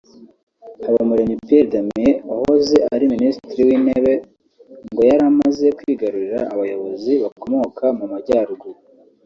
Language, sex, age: Kinyarwanda, male, under 19